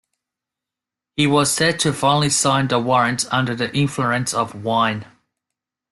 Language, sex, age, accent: English, male, 19-29, Australian English